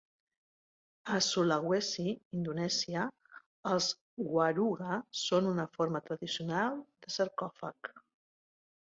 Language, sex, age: Catalan, female, 60-69